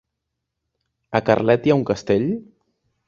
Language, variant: Catalan, Central